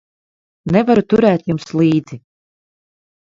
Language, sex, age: Latvian, female, 30-39